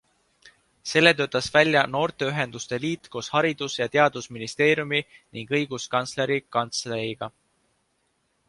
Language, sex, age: Estonian, male, 19-29